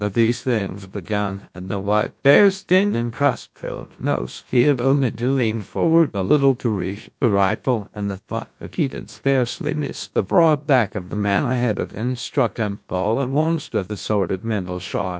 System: TTS, GlowTTS